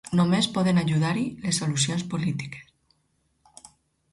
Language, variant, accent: Catalan, Alacantí, valencià